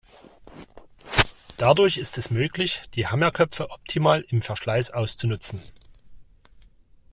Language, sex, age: German, male, 40-49